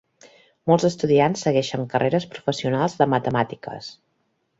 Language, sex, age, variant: Catalan, female, 40-49, Central